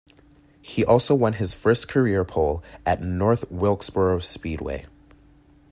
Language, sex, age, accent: English, male, 19-29, United States English